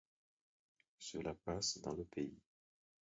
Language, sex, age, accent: French, male, 30-39, Français d’Haïti